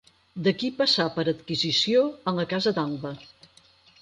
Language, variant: Catalan, Central